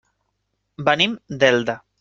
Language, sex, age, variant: Catalan, male, 19-29, Central